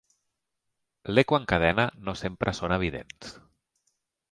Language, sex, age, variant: Catalan, male, 40-49, Central